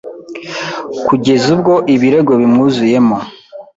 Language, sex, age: Kinyarwanda, male, 19-29